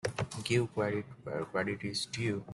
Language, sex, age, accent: English, male, 19-29, India and South Asia (India, Pakistan, Sri Lanka)